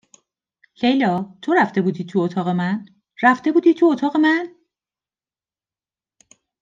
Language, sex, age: Persian, female, 40-49